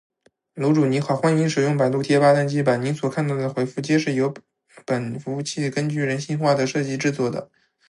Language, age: Chinese, 19-29